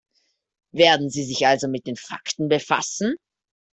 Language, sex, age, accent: German, male, under 19, Österreichisches Deutsch